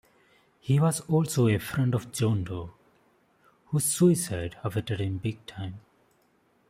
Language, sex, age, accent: English, male, 19-29, India and South Asia (India, Pakistan, Sri Lanka)